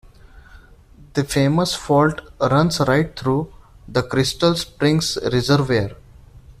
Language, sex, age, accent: English, male, 19-29, India and South Asia (India, Pakistan, Sri Lanka)